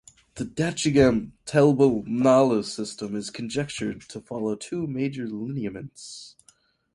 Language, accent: English, United States English